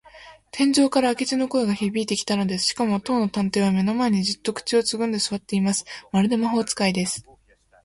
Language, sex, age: Japanese, female, 19-29